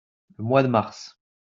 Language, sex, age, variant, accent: French, male, 30-39, Français d'Europe, Français de Belgique